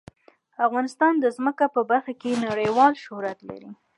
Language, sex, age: Pashto, female, 19-29